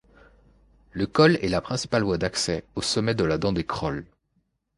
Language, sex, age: French, male, 19-29